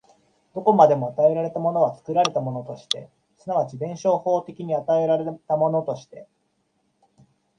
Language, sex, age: Japanese, male, 30-39